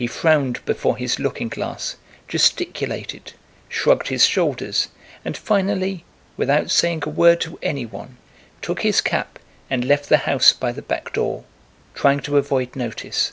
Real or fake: real